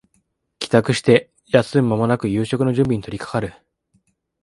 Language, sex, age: Japanese, male, 19-29